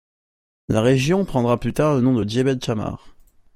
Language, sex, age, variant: French, male, under 19, Français de métropole